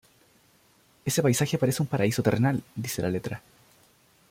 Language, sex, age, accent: Spanish, male, 19-29, Chileno: Chile, Cuyo